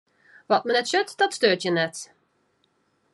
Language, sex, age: Western Frisian, female, 30-39